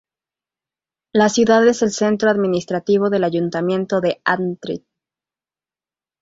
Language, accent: Spanish, México